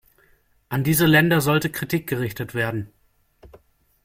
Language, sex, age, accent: German, male, 19-29, Deutschland Deutsch